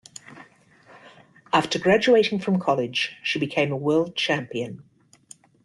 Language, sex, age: English, female, 50-59